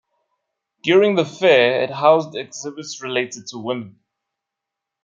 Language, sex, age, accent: English, male, 30-39, Southern African (South Africa, Zimbabwe, Namibia)